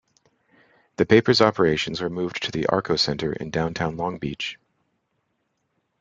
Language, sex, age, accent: English, male, 30-39, United States English